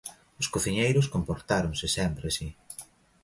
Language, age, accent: Galician, 40-49, Normativo (estándar)